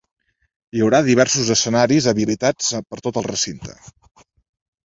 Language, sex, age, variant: Catalan, male, 19-29, Central